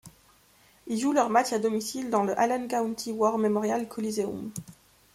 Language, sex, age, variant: French, female, 19-29, Français de métropole